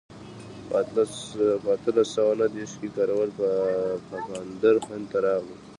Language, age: Pashto, under 19